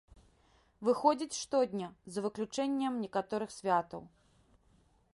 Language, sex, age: Belarusian, female, 30-39